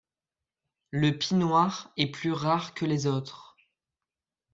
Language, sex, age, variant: French, male, under 19, Français de métropole